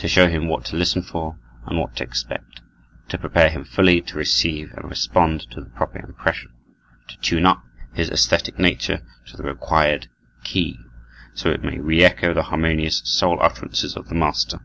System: none